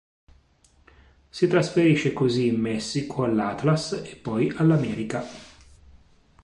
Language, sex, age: Italian, male, 50-59